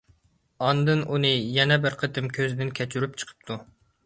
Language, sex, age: Uyghur, male, 19-29